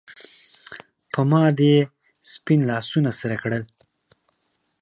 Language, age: Pashto, 19-29